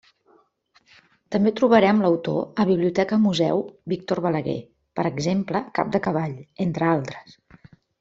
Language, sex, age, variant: Catalan, female, 50-59, Central